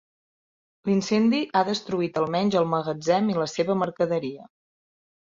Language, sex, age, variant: Catalan, female, 30-39, Central